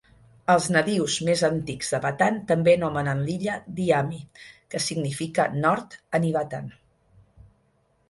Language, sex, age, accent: Catalan, female, 40-49, balear; central